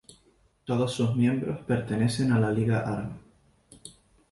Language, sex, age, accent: Spanish, male, 19-29, España: Islas Canarias